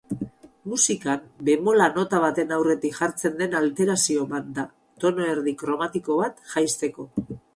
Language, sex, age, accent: Basque, female, 40-49, Mendebalekoa (Araba, Bizkaia, Gipuzkoako mendebaleko herri batzuk)